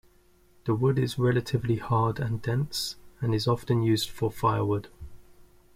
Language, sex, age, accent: English, male, 30-39, England English